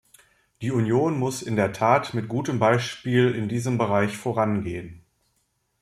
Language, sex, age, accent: German, male, 30-39, Deutschland Deutsch